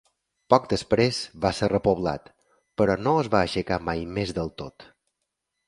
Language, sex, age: Catalan, male, 40-49